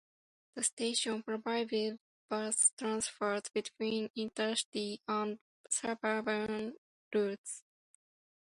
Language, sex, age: English, female, 19-29